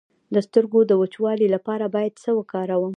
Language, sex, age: Pashto, female, 19-29